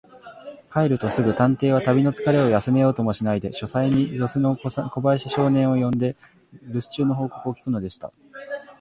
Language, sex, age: Japanese, male, 19-29